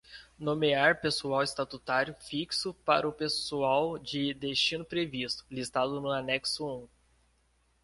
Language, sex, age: Portuguese, male, 19-29